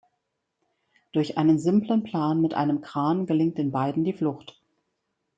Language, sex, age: German, female, 50-59